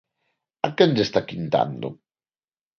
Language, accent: Galician, Neofalante